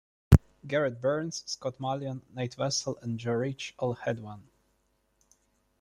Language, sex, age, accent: English, male, 30-39, United States English